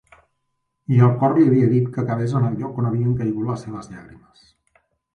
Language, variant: Catalan, Central